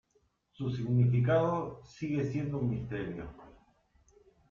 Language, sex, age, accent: Spanish, male, 30-39, Rioplatense: Argentina, Uruguay, este de Bolivia, Paraguay